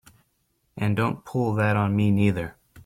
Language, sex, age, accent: English, male, 19-29, United States English